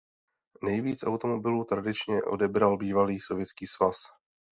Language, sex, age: Czech, male, 30-39